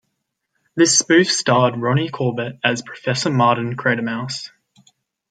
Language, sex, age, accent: English, male, under 19, Australian English